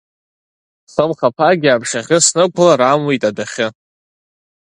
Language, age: Abkhazian, under 19